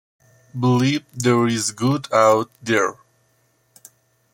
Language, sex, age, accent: Spanish, male, 19-29, Andino-Pacífico: Colombia, Perú, Ecuador, oeste de Bolivia y Venezuela andina